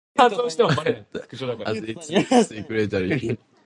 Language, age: English, 19-29